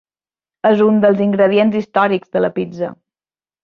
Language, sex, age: Catalan, female, 30-39